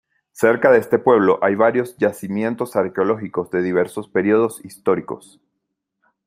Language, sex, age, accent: Spanish, male, 40-49, Caribe: Cuba, Venezuela, Puerto Rico, República Dominicana, Panamá, Colombia caribeña, México caribeño, Costa del golfo de México